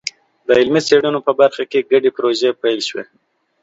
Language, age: Pashto, 30-39